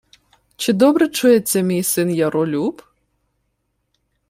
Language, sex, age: Ukrainian, female, 30-39